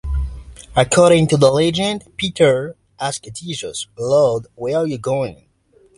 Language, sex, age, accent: English, male, 19-29, United States English